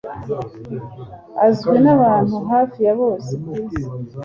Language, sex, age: Kinyarwanda, female, 30-39